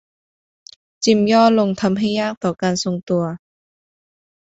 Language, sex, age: Thai, female, under 19